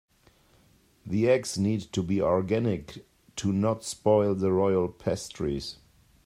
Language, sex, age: English, male, 40-49